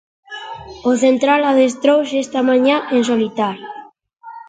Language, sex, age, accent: Galician, female, 40-49, Central (gheada)